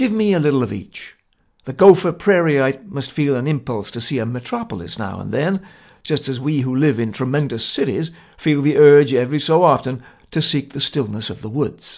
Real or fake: real